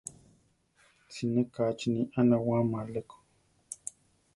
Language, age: Central Tarahumara, 19-29